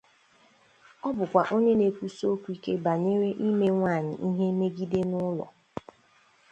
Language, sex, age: Igbo, female, 30-39